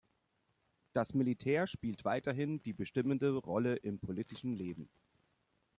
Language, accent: German, Deutschland Deutsch